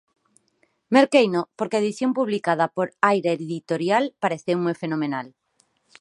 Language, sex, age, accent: Galician, female, 40-49, Normativo (estándar); Neofalante